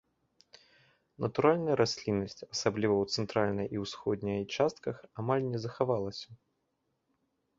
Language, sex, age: Belarusian, male, 30-39